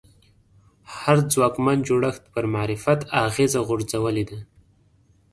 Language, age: Pashto, 19-29